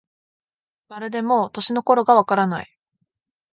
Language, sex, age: Japanese, female, 19-29